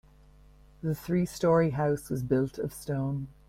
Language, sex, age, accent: English, female, 50-59, Irish English